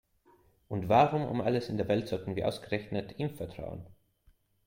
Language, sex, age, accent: German, male, 19-29, Österreichisches Deutsch